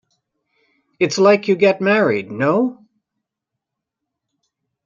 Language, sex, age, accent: English, female, 50-59, Canadian English